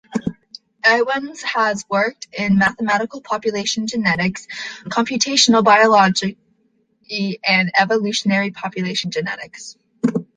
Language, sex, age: English, female, under 19